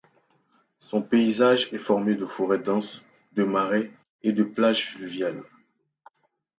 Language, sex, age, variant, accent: French, male, 30-39, Français d'Afrique subsaharienne et des îles africaines, Français de Côte d’Ivoire